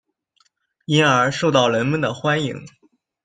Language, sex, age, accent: Chinese, male, 19-29, 出生地：山东省